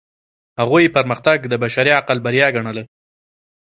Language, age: Pashto, 19-29